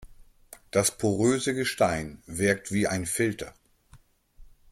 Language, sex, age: German, male, 50-59